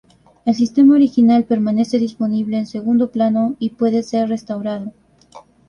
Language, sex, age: Spanish, female, 19-29